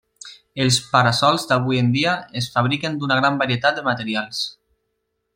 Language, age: Catalan, 19-29